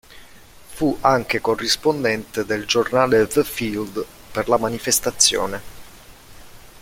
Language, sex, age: Italian, male, 30-39